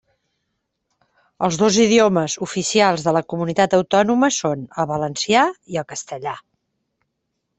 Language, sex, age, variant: Catalan, female, 40-49, Central